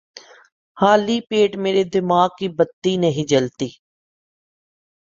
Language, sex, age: Urdu, male, 19-29